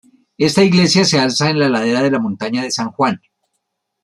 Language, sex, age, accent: Spanish, male, 60-69, Caribe: Cuba, Venezuela, Puerto Rico, República Dominicana, Panamá, Colombia caribeña, México caribeño, Costa del golfo de México